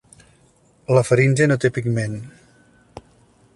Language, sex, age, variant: Catalan, male, 50-59, Septentrional